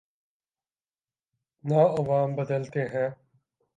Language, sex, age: Urdu, male, 19-29